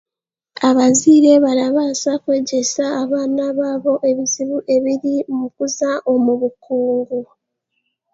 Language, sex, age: Chiga, female, 19-29